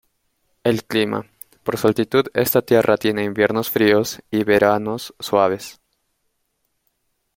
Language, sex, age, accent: Spanish, male, 19-29, Andino-Pacífico: Colombia, Perú, Ecuador, oeste de Bolivia y Venezuela andina